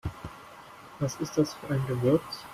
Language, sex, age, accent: German, male, 19-29, Schweizerdeutsch